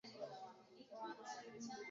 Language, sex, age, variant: Swahili, male, 30-39, Kiswahili cha Bara ya Kenya